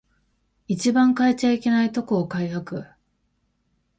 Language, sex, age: Japanese, female, 19-29